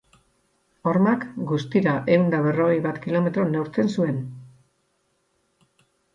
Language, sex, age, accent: Basque, female, 60-69, Erdialdekoa edo Nafarra (Gipuzkoa, Nafarroa)